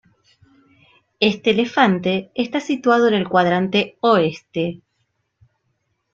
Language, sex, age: Spanish, female, 40-49